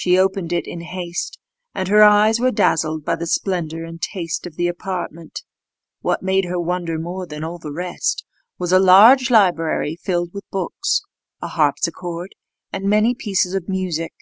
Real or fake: real